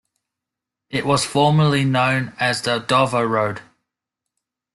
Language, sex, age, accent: English, male, 19-29, Australian English